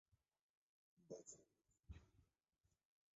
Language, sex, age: Bengali, male, 19-29